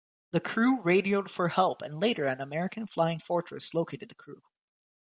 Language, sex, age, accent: English, female, under 19, United States English